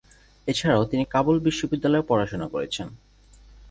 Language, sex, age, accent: Bengali, male, 19-29, Native